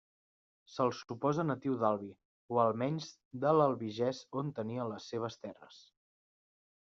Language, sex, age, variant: Catalan, male, 19-29, Central